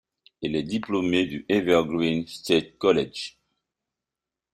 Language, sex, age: French, male, 50-59